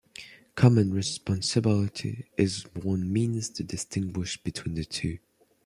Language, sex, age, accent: English, male, under 19, United States English